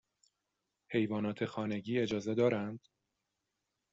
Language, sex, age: Persian, male, 30-39